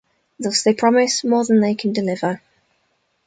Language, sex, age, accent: English, female, 19-29, England English